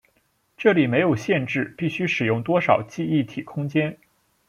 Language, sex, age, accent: Chinese, male, 19-29, 出生地：山东省